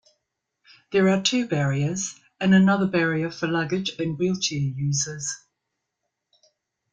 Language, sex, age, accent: English, female, 60-69, New Zealand English